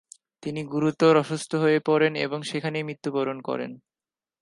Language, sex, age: Bengali, male, 19-29